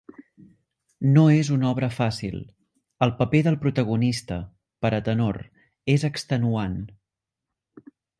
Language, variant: Catalan, Central